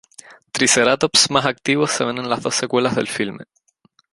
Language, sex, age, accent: Spanish, male, 19-29, España: Islas Canarias